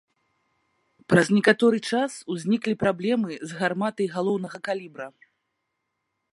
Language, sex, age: Belarusian, female, 30-39